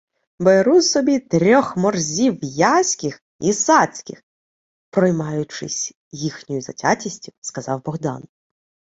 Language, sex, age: Ukrainian, female, 19-29